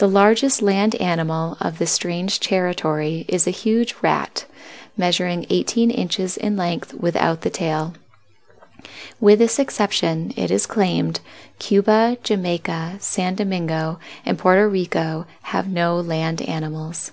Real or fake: real